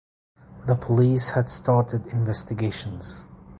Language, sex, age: English, male, 19-29